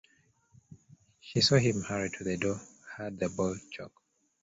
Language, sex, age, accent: English, male, 19-29, United States English